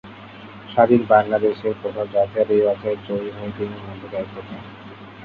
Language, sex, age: Bengali, male, under 19